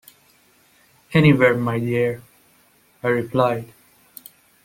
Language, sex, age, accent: English, male, 19-29, United States English